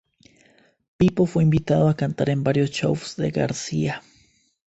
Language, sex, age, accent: Spanish, male, 19-29, Andino-Pacífico: Colombia, Perú, Ecuador, oeste de Bolivia y Venezuela andina